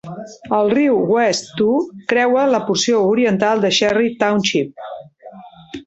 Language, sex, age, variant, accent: Catalan, female, 60-69, Central, central